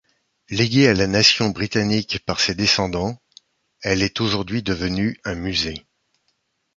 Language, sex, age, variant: French, male, 60-69, Français de métropole